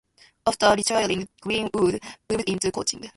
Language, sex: English, female